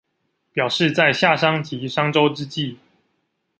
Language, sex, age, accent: Chinese, male, 19-29, 出生地：臺北市